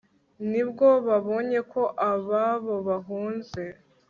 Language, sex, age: Kinyarwanda, female, under 19